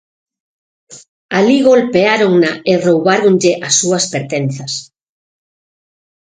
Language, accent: Galician, Central (gheada); Oriental (común en zona oriental)